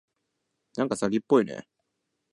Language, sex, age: Japanese, male, 19-29